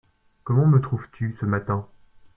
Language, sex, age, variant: French, male, 19-29, Français de métropole